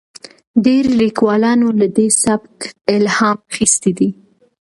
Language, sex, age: Pashto, female, 19-29